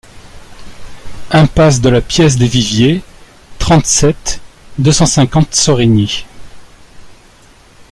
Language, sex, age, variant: French, male, 40-49, Français de métropole